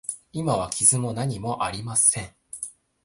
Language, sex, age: Japanese, male, 19-29